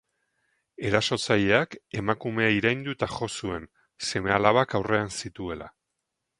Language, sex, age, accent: Basque, male, 40-49, Mendebalekoa (Araba, Bizkaia, Gipuzkoako mendebaleko herri batzuk)